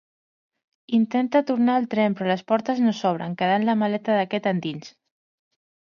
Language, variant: Catalan, Central